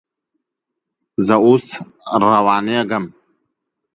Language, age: Pashto, 30-39